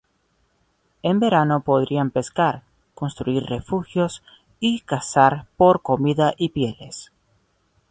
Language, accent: Spanish, Caribe: Cuba, Venezuela, Puerto Rico, República Dominicana, Panamá, Colombia caribeña, México caribeño, Costa del golfo de México